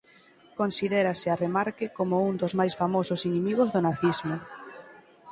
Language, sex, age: Galician, female, 19-29